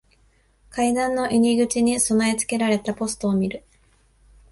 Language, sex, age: Japanese, female, 19-29